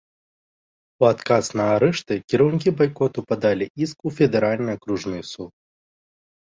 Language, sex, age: Belarusian, male, 19-29